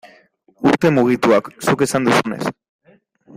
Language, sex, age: Basque, male, 19-29